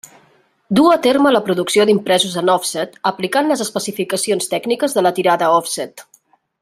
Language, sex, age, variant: Catalan, female, 40-49, Central